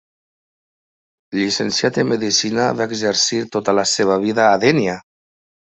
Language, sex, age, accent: Catalan, male, 50-59, valencià